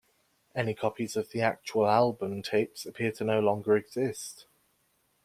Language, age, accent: English, 19-29, England English